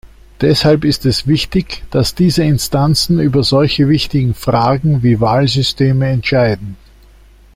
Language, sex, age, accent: German, male, 60-69, Österreichisches Deutsch